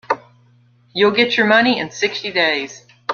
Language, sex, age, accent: English, female, 50-59, United States English